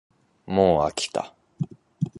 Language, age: Japanese, 19-29